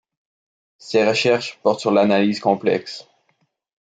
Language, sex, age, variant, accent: French, male, 19-29, Français d'Amérique du Nord, Français du Canada